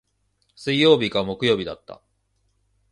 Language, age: Japanese, 19-29